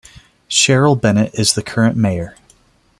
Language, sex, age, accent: English, male, 30-39, United States English